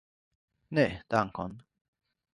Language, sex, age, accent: Esperanto, male, 30-39, Internacia